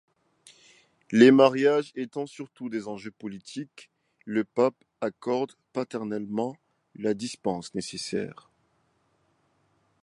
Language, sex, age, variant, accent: French, male, 19-29, Français d'Afrique subsaharienne et des îles africaines, Français du Cameroun